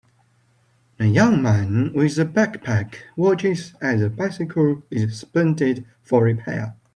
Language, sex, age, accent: English, male, 19-29, England English